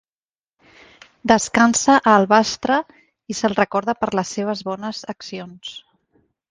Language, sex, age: Catalan, female, 40-49